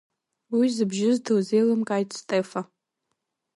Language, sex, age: Abkhazian, female, under 19